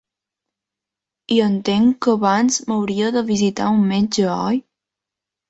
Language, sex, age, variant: Catalan, female, under 19, Balear